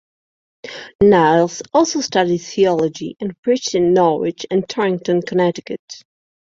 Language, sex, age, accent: English, female, 40-49, England English